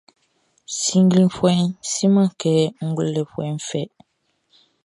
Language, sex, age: Baoulé, female, 19-29